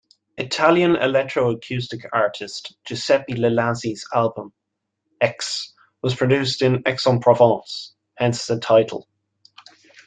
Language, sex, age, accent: English, male, 19-29, Irish English